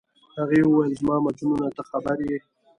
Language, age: Pashto, 19-29